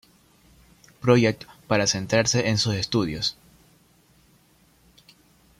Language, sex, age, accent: Spanish, male, 19-29, Andino-Pacífico: Colombia, Perú, Ecuador, oeste de Bolivia y Venezuela andina